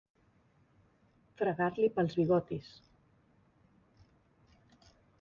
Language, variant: Catalan, Central